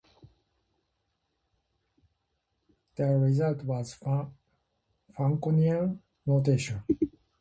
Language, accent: English, United States English